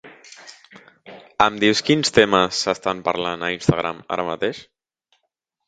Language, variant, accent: Catalan, Central, central